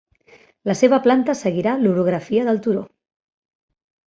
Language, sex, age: Catalan, female, 40-49